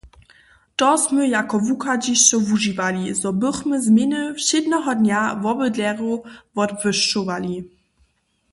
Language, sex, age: Upper Sorbian, female, under 19